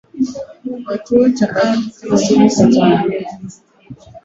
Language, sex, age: Swahili, female, 19-29